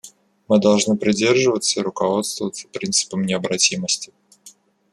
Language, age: Russian, 19-29